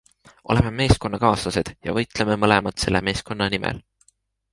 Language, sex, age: Estonian, male, 19-29